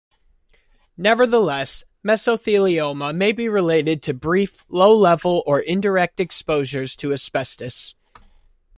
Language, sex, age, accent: English, male, 19-29, United States English